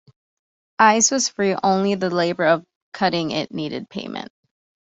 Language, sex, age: English, female, 19-29